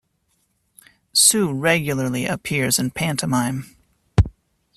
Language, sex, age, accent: English, male, 30-39, United States English